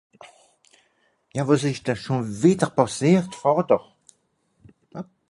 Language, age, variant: Swiss German, 70-79, Nordniederàlemmànisch (Rishoffe, Zàwere, Bùsswìller, Hawenau, Brüemt, Stroossbùri, Molse, Dàmbàch, Schlettstàtt, Pfàlzbùri usw.)